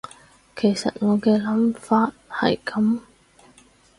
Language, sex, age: Cantonese, female, 30-39